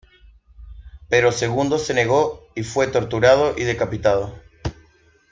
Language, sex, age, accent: Spanish, male, 30-39, Andino-Pacífico: Colombia, Perú, Ecuador, oeste de Bolivia y Venezuela andina